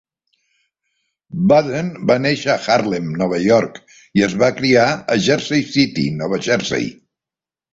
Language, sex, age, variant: Catalan, male, 70-79, Central